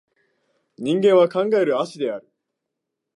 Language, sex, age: Japanese, male, under 19